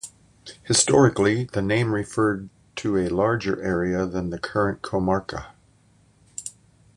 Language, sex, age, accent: English, male, 60-69, United States English